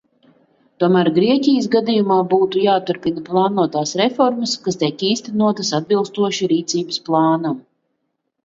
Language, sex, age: Latvian, female, 40-49